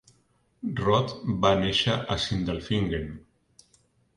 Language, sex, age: Catalan, male, 50-59